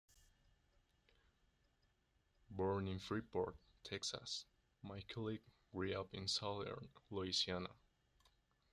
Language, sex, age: English, male, 19-29